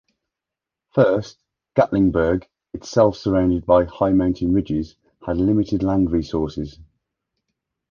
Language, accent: English, England English